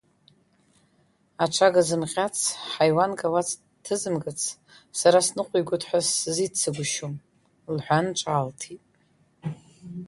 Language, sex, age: Abkhazian, female, 50-59